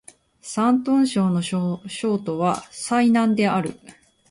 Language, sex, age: Japanese, female, 40-49